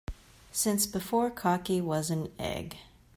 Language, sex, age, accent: English, female, 30-39, United States English